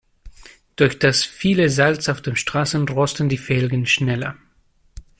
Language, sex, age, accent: German, male, 30-39, Deutschland Deutsch